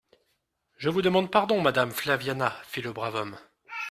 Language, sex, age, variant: French, male, 40-49, Français de métropole